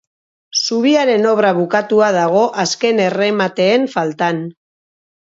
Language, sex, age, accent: Basque, female, 40-49, Mendebalekoa (Araba, Bizkaia, Gipuzkoako mendebaleko herri batzuk)